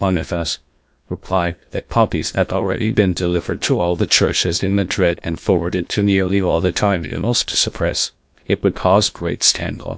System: TTS, GlowTTS